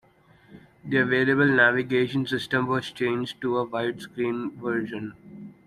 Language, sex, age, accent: English, male, under 19, India and South Asia (India, Pakistan, Sri Lanka)